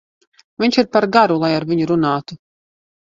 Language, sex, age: Latvian, female, 30-39